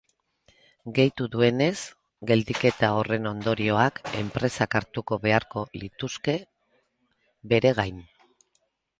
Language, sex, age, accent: Basque, female, 50-59, Mendebalekoa (Araba, Bizkaia, Gipuzkoako mendebaleko herri batzuk)